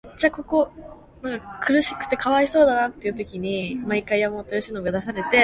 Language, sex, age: Korean, female, 19-29